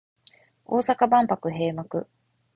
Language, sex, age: Japanese, female, 30-39